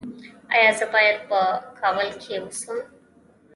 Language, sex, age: Pashto, female, 19-29